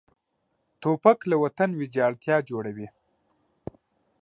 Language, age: Pashto, 19-29